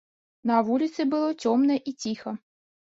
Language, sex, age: Belarusian, female, 30-39